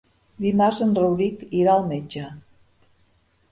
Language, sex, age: Catalan, female, 50-59